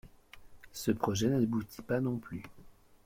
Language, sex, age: French, male, 30-39